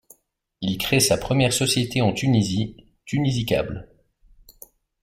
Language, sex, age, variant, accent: French, male, 30-39, Français d'Europe, Français de Suisse